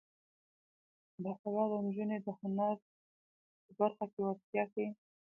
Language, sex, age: Pashto, female, 19-29